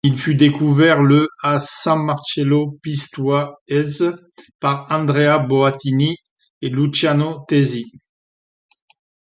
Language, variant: French, Français de métropole